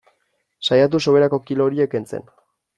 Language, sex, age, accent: Basque, male, 19-29, Erdialdekoa edo Nafarra (Gipuzkoa, Nafarroa)